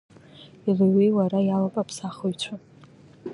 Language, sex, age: Abkhazian, female, under 19